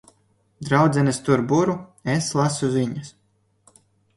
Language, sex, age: Latvian, male, 19-29